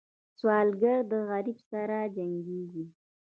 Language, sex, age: Pashto, female, 19-29